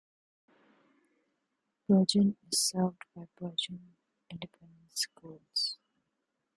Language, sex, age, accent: English, female, 19-29, India and South Asia (India, Pakistan, Sri Lanka)